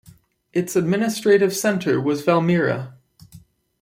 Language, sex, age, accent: English, male, 19-29, Canadian English